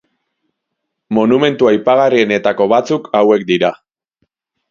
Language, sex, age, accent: Basque, male, 19-29, Mendebalekoa (Araba, Bizkaia, Gipuzkoako mendebaleko herri batzuk)